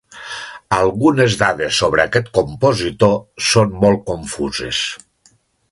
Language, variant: Catalan, Nord-Occidental